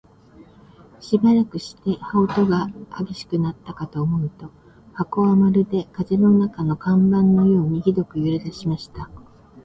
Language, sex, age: Japanese, female, 60-69